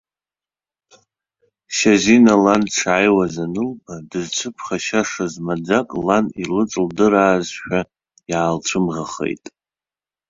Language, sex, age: Abkhazian, male, 30-39